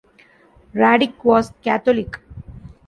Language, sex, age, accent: English, female, 40-49, India and South Asia (India, Pakistan, Sri Lanka)